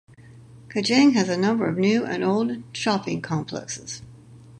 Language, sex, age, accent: English, female, 70-79, United States English